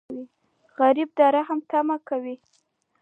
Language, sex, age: Pashto, female, 30-39